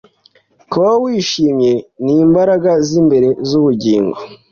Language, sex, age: Kinyarwanda, male, 50-59